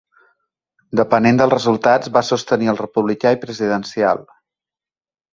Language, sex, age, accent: Catalan, male, 40-49, balear; central